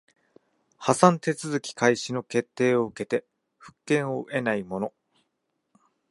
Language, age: Japanese, 40-49